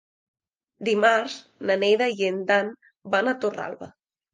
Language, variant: Catalan, Nord-Occidental